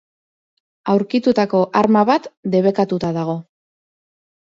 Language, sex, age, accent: Basque, female, 30-39, Erdialdekoa edo Nafarra (Gipuzkoa, Nafarroa)